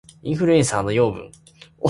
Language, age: Japanese, 19-29